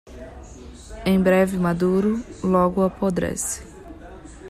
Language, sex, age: Portuguese, female, 30-39